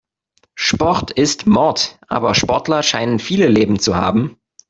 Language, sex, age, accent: German, male, 19-29, Deutschland Deutsch